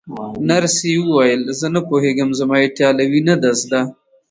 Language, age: Pashto, 30-39